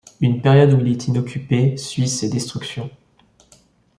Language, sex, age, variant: French, male, 19-29, Français de métropole